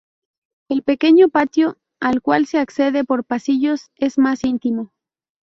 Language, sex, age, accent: Spanish, female, 19-29, México